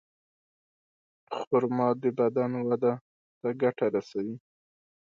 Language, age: Pashto, 19-29